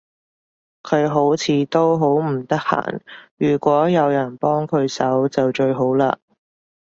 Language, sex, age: Cantonese, female, 19-29